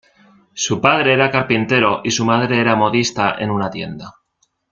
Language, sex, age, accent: Spanish, male, 19-29, España: Centro-Sur peninsular (Madrid, Toledo, Castilla-La Mancha)